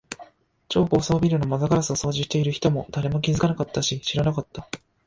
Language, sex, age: Japanese, male, 19-29